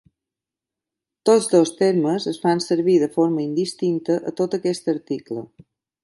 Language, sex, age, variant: Catalan, female, 50-59, Balear